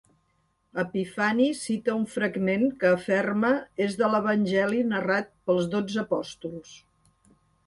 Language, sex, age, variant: Catalan, female, 60-69, Central